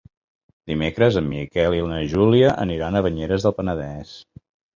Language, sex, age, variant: Catalan, male, 50-59, Central